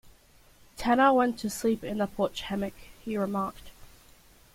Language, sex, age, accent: English, female, 19-29, Australian English